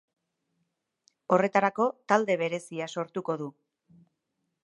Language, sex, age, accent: Basque, female, 30-39, Erdialdekoa edo Nafarra (Gipuzkoa, Nafarroa)